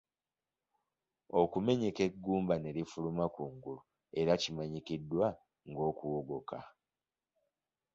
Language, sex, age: Ganda, male, 19-29